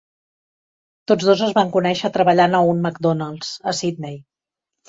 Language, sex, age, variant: Catalan, female, 50-59, Central